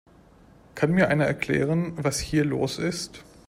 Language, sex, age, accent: German, male, 19-29, Deutschland Deutsch